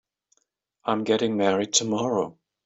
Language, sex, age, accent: English, male, 50-59, United States English